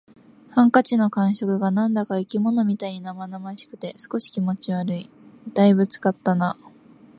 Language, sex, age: Japanese, female, 19-29